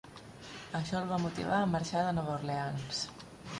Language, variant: Catalan, Central